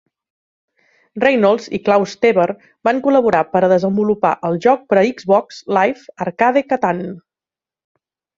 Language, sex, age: Catalan, female, 40-49